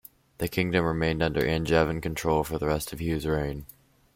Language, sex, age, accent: English, male, under 19, United States English